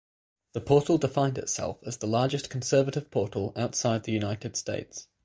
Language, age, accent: English, 19-29, England English; Northern English